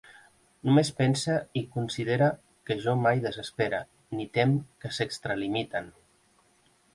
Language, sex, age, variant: Catalan, male, 30-39, Central